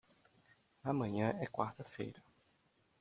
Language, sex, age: Portuguese, male, 19-29